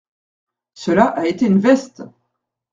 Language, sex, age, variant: French, female, 40-49, Français de métropole